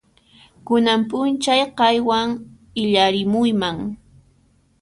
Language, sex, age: Puno Quechua, female, 19-29